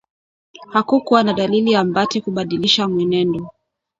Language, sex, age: Swahili, female, 30-39